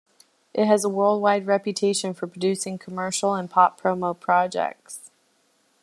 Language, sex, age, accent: English, female, 19-29, United States English